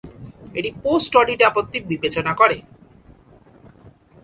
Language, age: Bengali, 19-29